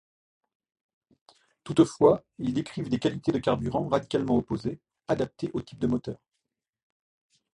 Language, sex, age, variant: French, male, 60-69, Français de métropole